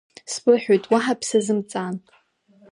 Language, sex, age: Abkhazian, female, under 19